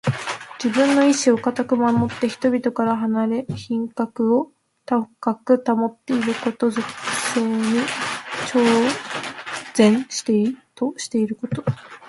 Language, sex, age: Japanese, female, 19-29